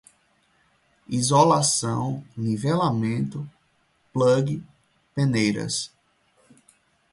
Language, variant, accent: Portuguese, Portuguese (Brasil), Nordestino